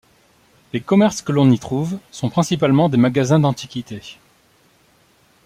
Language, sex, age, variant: French, male, 40-49, Français de métropole